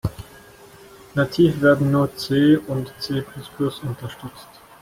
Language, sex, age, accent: German, male, 19-29, Schweizerdeutsch